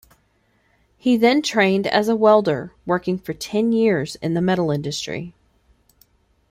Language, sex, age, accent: English, female, 30-39, United States English